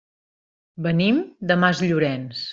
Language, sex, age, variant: Catalan, female, 40-49, Central